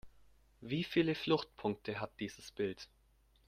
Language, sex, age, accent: German, male, under 19, Deutschland Deutsch